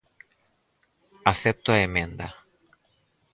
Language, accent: Galician, Normativo (estándar)